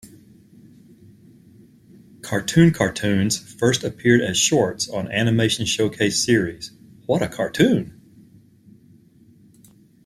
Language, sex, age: English, male, 60-69